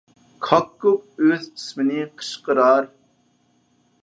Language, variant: Uyghur, ئۇيغۇر تىلى